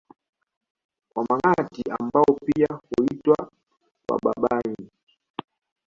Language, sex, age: Swahili, male, 19-29